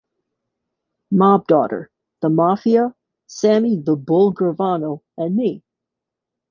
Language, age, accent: English, 40-49, United States English